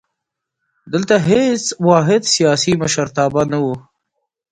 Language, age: Pashto, 40-49